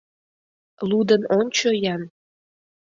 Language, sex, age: Mari, female, 30-39